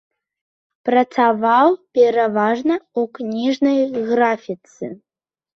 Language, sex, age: Belarusian, female, 30-39